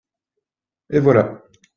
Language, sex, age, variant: French, male, 30-39, Français de métropole